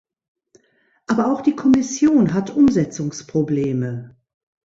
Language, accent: German, Deutschland Deutsch